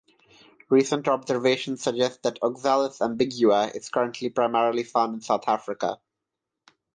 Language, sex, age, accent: English, male, 19-29, India and South Asia (India, Pakistan, Sri Lanka)